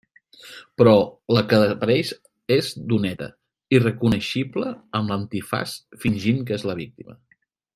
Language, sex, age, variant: Catalan, male, 40-49, Central